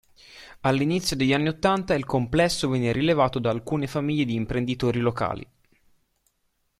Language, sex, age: Italian, male, under 19